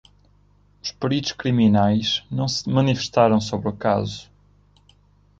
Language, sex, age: Portuguese, male, 19-29